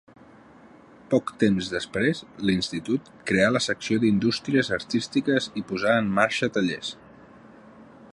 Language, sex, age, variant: Catalan, male, 40-49, Central